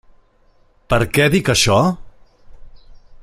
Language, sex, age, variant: Catalan, male, 40-49, Central